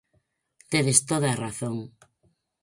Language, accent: Galician, Normativo (estándar)